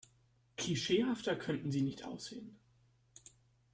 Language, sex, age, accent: German, male, under 19, Deutschland Deutsch